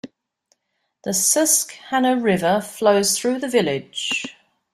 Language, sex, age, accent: English, female, 50-59, England English